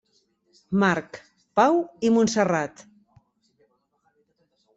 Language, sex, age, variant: Catalan, female, 50-59, Central